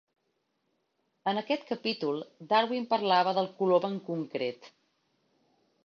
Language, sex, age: Catalan, female, 40-49